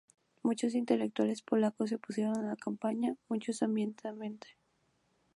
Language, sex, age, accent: Spanish, female, 19-29, México